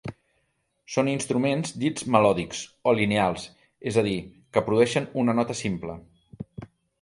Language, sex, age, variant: Catalan, male, 50-59, Central